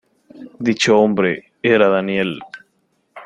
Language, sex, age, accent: Spanish, male, 19-29, América central